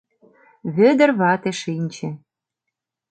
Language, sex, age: Mari, female, 30-39